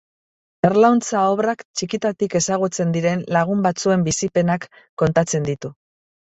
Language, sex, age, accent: Basque, female, 50-59, Mendebalekoa (Araba, Bizkaia, Gipuzkoako mendebaleko herri batzuk)